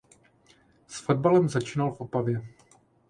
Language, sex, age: Czech, male, 30-39